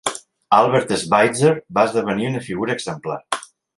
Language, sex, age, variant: Catalan, male, 40-49, Central